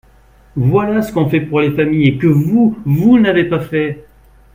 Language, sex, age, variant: French, male, 30-39, Français de métropole